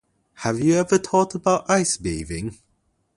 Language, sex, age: English, male, under 19